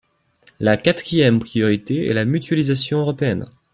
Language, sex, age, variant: French, male, 19-29, Français de métropole